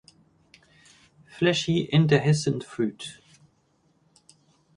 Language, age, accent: English, 19-29, England English